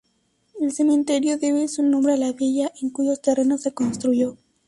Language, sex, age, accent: Spanish, female, under 19, México